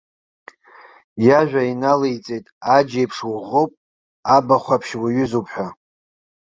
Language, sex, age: Abkhazian, male, 40-49